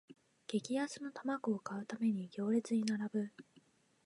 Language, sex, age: Japanese, female, 19-29